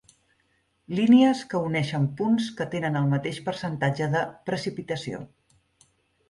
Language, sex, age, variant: Catalan, female, 40-49, Central